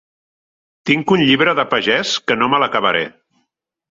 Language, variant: Catalan, Central